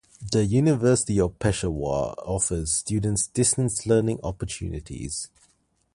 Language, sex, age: English, male, 19-29